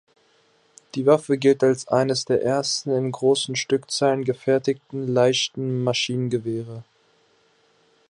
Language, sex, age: German, male, under 19